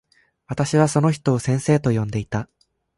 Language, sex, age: Japanese, male, under 19